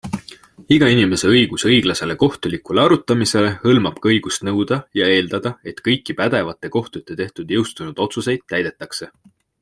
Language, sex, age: Estonian, male, 19-29